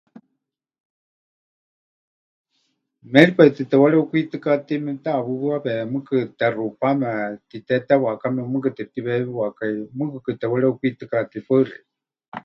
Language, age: Huichol, 50-59